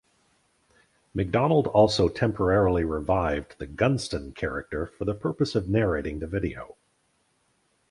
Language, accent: English, United States English; Canadian English